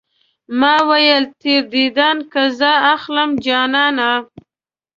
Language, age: Pashto, 19-29